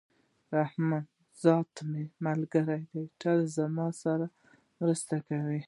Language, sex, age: Pashto, female, 19-29